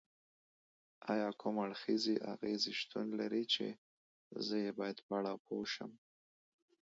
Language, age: Pashto, 30-39